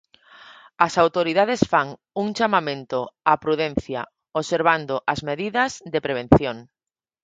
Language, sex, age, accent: Galician, female, 40-49, Normativo (estándar)